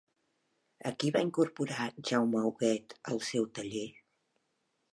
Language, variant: Catalan, Central